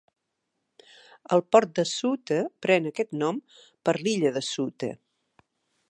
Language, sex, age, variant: Catalan, female, 50-59, Central